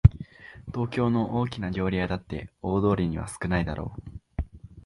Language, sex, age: Japanese, male, 19-29